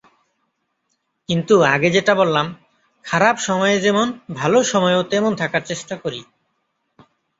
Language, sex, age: Bengali, male, 30-39